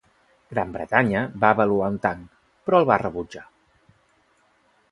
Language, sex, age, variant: Catalan, male, 30-39, Central